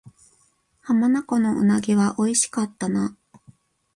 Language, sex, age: Japanese, female, 40-49